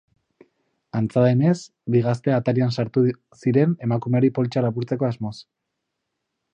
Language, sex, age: Basque, male, 30-39